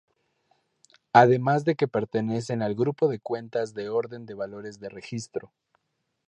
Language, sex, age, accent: Spanish, male, 19-29, México